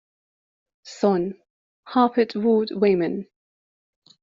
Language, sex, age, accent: English, female, 19-29, England English